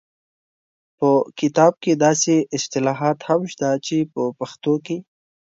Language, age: Pashto, 19-29